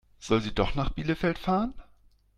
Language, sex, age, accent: German, male, 40-49, Deutschland Deutsch